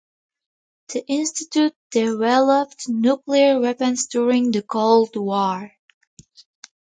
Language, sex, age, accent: English, female, under 19, United States English